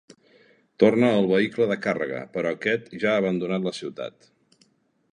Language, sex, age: Catalan, male, 40-49